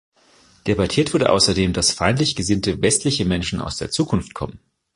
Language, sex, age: German, male, 40-49